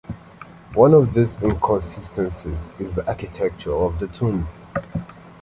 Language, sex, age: English, male, 19-29